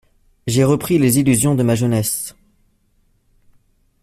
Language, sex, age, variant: French, male, 19-29, Français de métropole